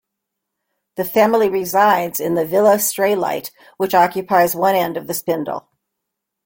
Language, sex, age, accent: English, female, 70-79, United States English